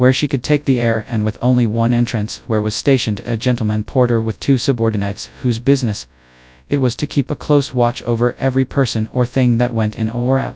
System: TTS, FastPitch